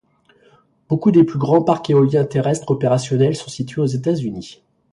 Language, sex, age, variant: French, male, 50-59, Français de métropole